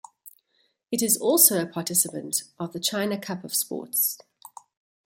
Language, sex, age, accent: English, female, 40-49, Southern African (South Africa, Zimbabwe, Namibia)